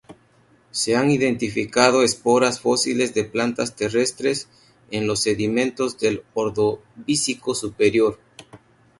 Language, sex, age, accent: Spanish, male, 30-39, México